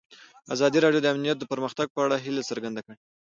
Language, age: Pashto, 19-29